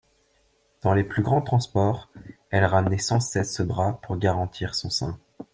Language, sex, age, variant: French, male, 19-29, Français de métropole